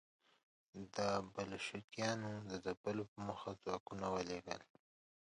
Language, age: Pashto, 19-29